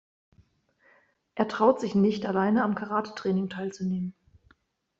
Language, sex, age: German, female, 19-29